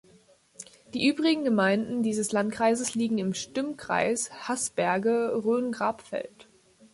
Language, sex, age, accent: German, female, 19-29, Deutschland Deutsch